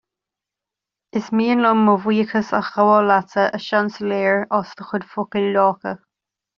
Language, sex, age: Irish, female, 19-29